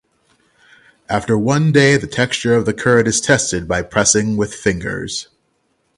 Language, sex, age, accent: English, male, 30-39, United States English; England English